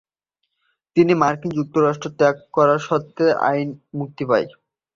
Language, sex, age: Bengali, male, 19-29